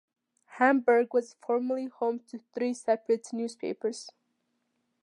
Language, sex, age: English, female, under 19